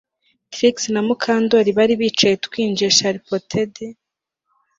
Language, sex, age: Kinyarwanda, female, 19-29